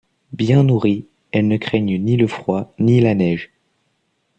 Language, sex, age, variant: French, male, under 19, Français de métropole